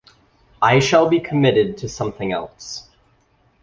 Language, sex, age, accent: English, male, 19-29, United States English